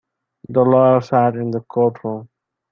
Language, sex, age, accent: English, male, 19-29, India and South Asia (India, Pakistan, Sri Lanka)